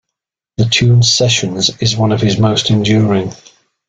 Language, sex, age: English, male, 60-69